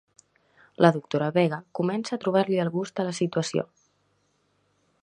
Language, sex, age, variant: Catalan, female, 19-29, Central